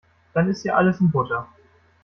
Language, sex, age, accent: German, male, 19-29, Deutschland Deutsch